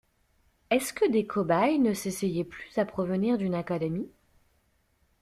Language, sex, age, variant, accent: French, female, 30-39, Français d'Amérique du Nord, Français du Canada